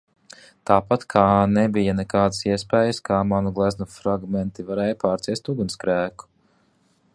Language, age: Latvian, 19-29